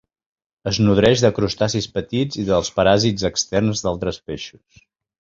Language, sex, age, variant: Catalan, male, 50-59, Central